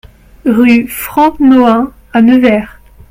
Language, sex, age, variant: French, female, 19-29, Français de métropole